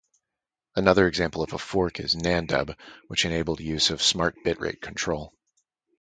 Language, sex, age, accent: English, male, 30-39, United States English